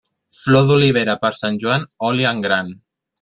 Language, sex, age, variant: Catalan, male, 19-29, Central